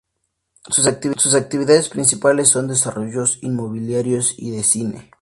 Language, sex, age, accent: Spanish, male, 19-29, México